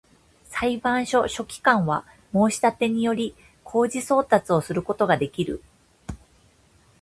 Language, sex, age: Japanese, female, 30-39